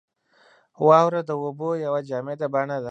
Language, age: Pashto, 19-29